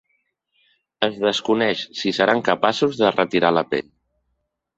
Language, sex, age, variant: Catalan, male, 30-39, Central